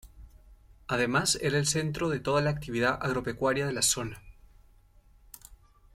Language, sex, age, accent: Spanish, male, 19-29, Andino-Pacífico: Colombia, Perú, Ecuador, oeste de Bolivia y Venezuela andina